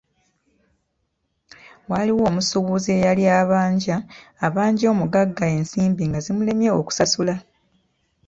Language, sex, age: Ganda, female, 30-39